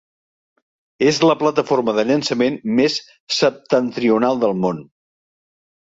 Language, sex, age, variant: Catalan, male, 60-69, Central